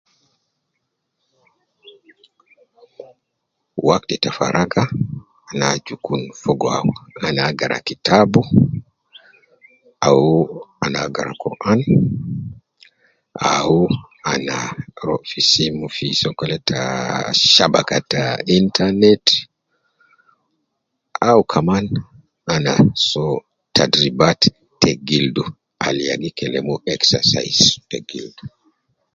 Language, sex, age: Nubi, male, 50-59